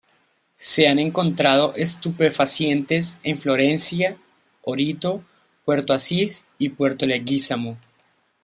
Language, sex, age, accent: Spanish, male, 30-39, Andino-Pacífico: Colombia, Perú, Ecuador, oeste de Bolivia y Venezuela andina